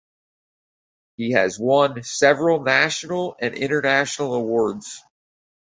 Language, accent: English, United States English